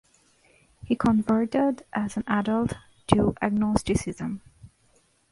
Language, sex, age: English, female, 19-29